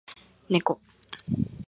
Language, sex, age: Japanese, female, 19-29